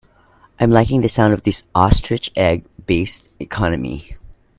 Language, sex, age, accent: English, male, 40-49, Filipino